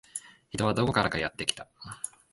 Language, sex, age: Japanese, male, 19-29